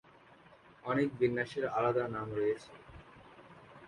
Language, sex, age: Bengali, male, under 19